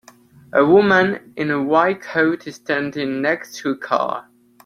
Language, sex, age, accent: English, male, under 19, England English